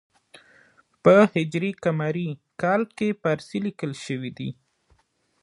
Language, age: Pashto, 19-29